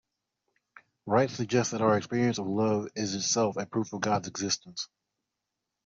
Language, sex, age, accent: English, male, 19-29, United States English